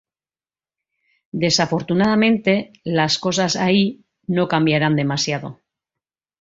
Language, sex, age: Spanish, female, 40-49